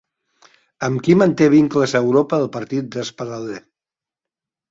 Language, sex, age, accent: Catalan, male, 50-59, Empordanès